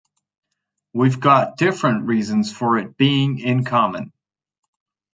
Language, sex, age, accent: English, male, 30-39, United States English; England English